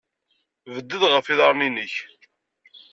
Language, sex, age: Kabyle, male, 40-49